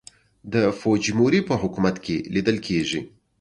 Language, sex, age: Pashto, male, 30-39